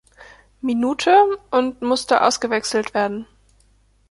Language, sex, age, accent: German, female, 19-29, Deutschland Deutsch